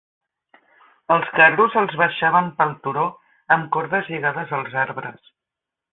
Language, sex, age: Catalan, female, 50-59